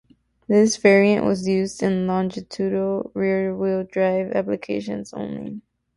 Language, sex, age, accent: English, female, 19-29, United States English